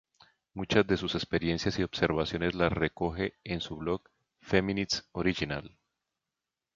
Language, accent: Spanish, Andino-Pacífico: Colombia, Perú, Ecuador, oeste de Bolivia y Venezuela andina